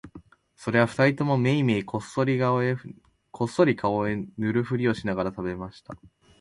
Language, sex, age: Japanese, male, 19-29